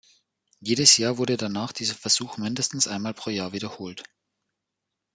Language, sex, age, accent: German, male, 19-29, Deutschland Deutsch